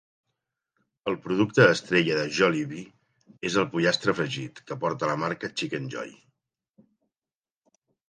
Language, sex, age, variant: Catalan, male, 40-49, Central